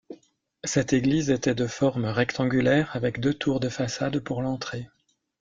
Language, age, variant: French, 40-49, Français de métropole